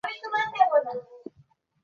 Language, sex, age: Bengali, male, 40-49